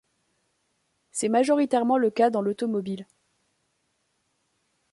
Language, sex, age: French, female, 30-39